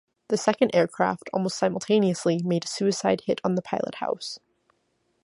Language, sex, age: English, female, 19-29